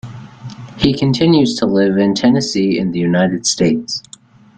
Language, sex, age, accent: English, male, under 19, Canadian English